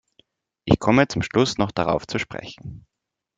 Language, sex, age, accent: German, male, 19-29, Österreichisches Deutsch